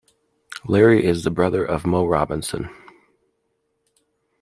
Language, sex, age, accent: English, male, under 19, United States English